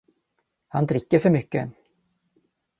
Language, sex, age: Swedish, male, 40-49